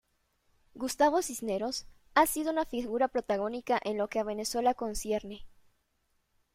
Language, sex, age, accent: Spanish, female, 19-29, México